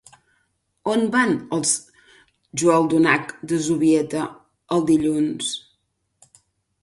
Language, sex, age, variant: Catalan, female, 40-49, Septentrional